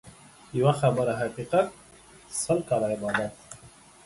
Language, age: Pashto, 30-39